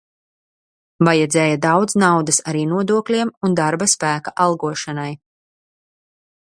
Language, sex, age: Latvian, female, 30-39